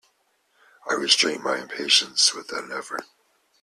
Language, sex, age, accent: English, male, 50-59, England English